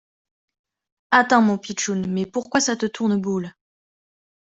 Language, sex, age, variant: French, female, 30-39, Français de métropole